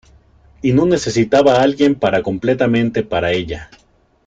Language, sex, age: Spanish, male, 30-39